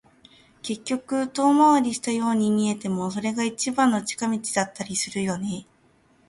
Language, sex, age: Japanese, female, 19-29